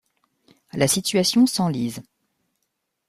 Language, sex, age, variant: French, female, 40-49, Français de métropole